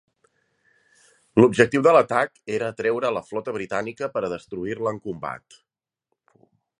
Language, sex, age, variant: Catalan, male, 30-39, Central